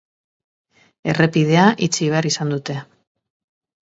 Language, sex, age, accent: Basque, female, 30-39, Mendebalekoa (Araba, Bizkaia, Gipuzkoako mendebaleko herri batzuk)